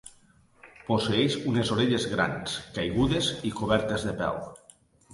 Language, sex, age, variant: Catalan, male, 40-49, Nord-Occidental